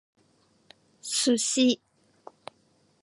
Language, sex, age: Japanese, female, 19-29